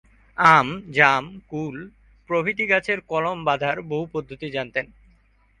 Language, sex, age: Bengali, male, 19-29